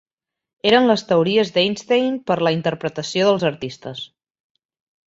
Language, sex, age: Catalan, female, 19-29